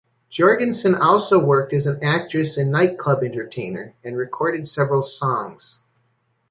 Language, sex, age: English, male, 40-49